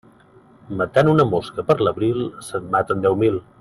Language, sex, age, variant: Catalan, male, 40-49, Central